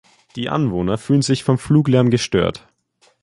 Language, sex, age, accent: German, male, under 19, Österreichisches Deutsch